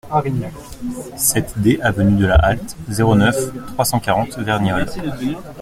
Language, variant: French, Français de métropole